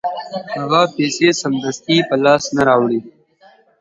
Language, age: Pashto, 19-29